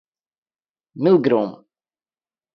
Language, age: Yiddish, 30-39